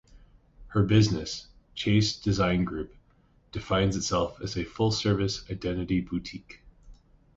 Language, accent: English, United States English